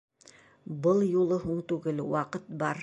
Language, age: Bashkir, 60-69